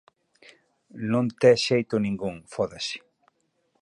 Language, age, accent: Galician, 50-59, Central (gheada)